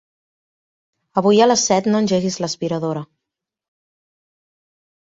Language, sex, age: Catalan, female, 30-39